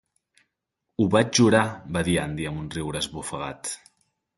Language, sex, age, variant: Catalan, male, 19-29, Central